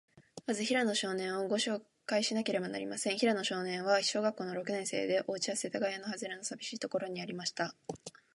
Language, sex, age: Japanese, female, 19-29